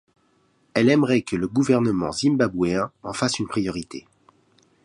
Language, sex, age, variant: French, male, 40-49, Français de métropole